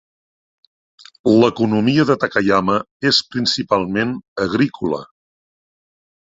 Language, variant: Catalan, Central